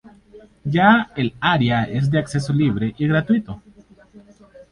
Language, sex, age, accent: Spanish, male, 19-29, América central